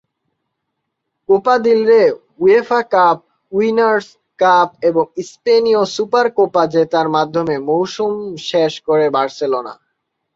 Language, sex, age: Bengali, male, 19-29